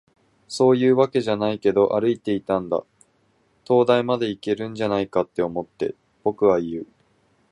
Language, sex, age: Japanese, male, 19-29